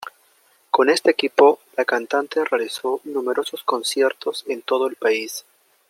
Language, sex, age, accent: Spanish, male, 19-29, Andino-Pacífico: Colombia, Perú, Ecuador, oeste de Bolivia y Venezuela andina